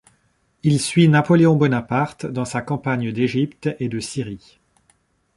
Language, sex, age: French, male, 30-39